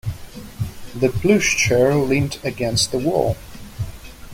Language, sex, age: English, male, 30-39